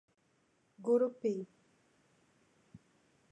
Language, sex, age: Portuguese, female, 40-49